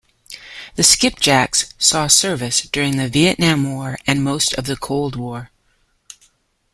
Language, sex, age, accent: English, female, 50-59, Canadian English